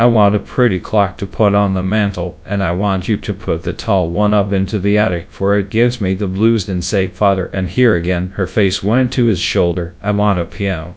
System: TTS, GradTTS